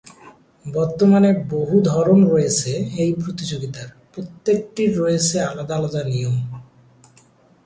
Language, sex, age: Bengali, male, 19-29